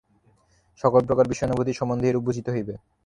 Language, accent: Bengali, প্রমিত; চলিত